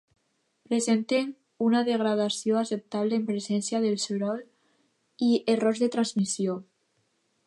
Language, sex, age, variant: Catalan, female, under 19, Alacantí